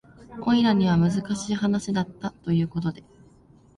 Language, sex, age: Japanese, female, 19-29